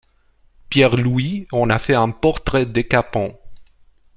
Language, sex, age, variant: French, male, 30-39, Français d'Europe